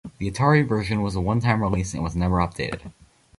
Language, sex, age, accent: English, male, under 19, Canadian English